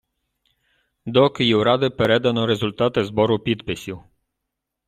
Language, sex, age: Ukrainian, male, 30-39